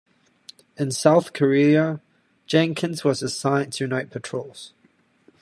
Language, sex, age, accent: English, male, 19-29, United States English